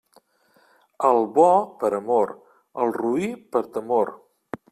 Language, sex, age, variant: Catalan, male, 50-59, Central